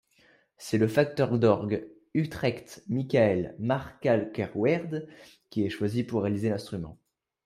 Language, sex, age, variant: French, male, under 19, Français de métropole